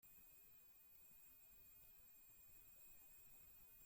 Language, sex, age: Spanish, female, 50-59